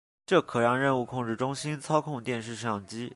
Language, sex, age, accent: Chinese, male, under 19, 出生地：河北省